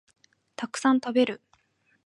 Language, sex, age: Japanese, female, 19-29